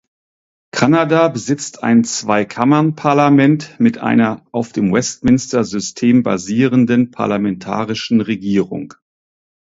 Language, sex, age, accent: German, male, 50-59, Deutschland Deutsch